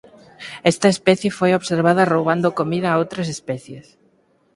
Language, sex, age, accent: Galician, male, 19-29, Central (gheada)